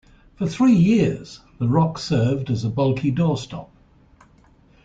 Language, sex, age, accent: English, male, 60-69, England English